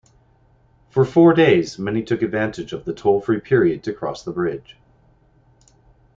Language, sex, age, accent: English, male, 40-49, Canadian English